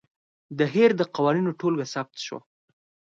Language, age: Pashto, under 19